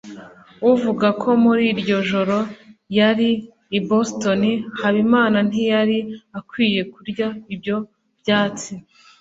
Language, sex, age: Kinyarwanda, female, 19-29